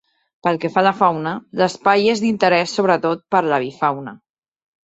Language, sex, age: Catalan, female, 30-39